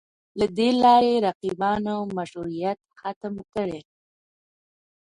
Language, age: Pashto, 30-39